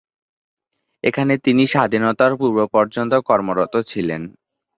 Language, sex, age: Bengali, male, 19-29